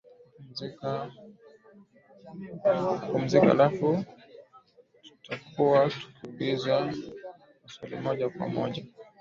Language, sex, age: Swahili, male, 19-29